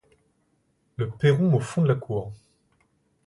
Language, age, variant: French, 19-29, Français de métropole